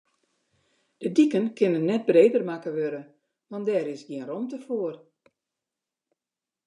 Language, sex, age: Western Frisian, female, 60-69